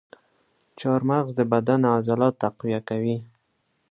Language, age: Pashto, 19-29